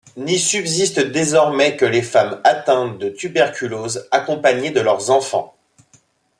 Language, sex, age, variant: French, male, 30-39, Français de métropole